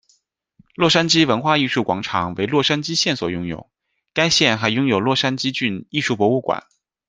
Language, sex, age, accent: Chinese, male, 30-39, 出生地：浙江省